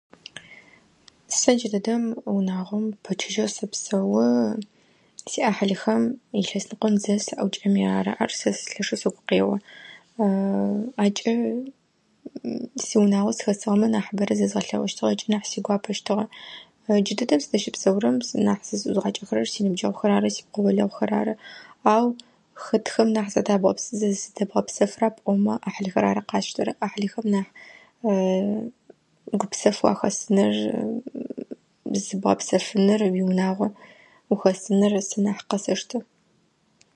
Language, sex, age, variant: Adyghe, female, 19-29, Адыгабзэ (Кирил, пстэумэ зэдыряе)